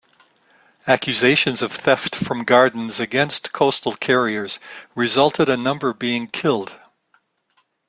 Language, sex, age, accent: English, male, 60-69, United States English